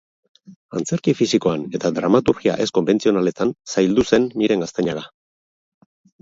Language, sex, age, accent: Basque, male, 40-49, Mendebalekoa (Araba, Bizkaia, Gipuzkoako mendebaleko herri batzuk)